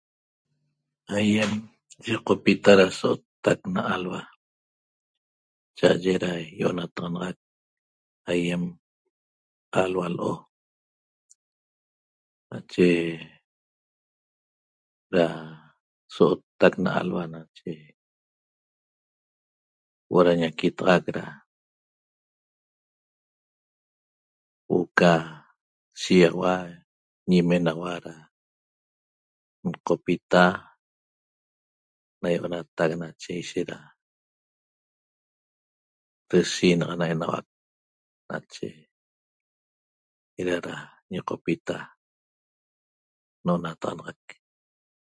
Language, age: Toba, 50-59